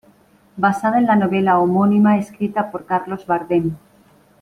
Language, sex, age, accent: Spanish, female, 50-59, España: Centro-Sur peninsular (Madrid, Toledo, Castilla-La Mancha)